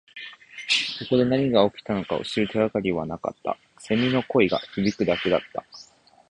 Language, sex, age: Japanese, male, 19-29